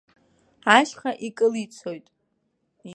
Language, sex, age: Abkhazian, female, under 19